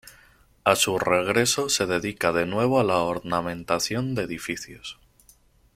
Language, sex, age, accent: Spanish, male, 19-29, España: Centro-Sur peninsular (Madrid, Toledo, Castilla-La Mancha)